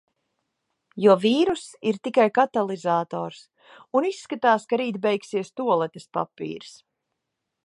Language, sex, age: Latvian, female, 40-49